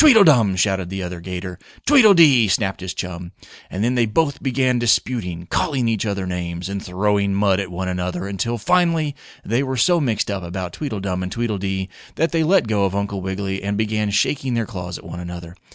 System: none